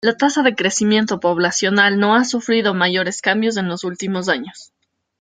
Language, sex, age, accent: Spanish, female, 30-39, América central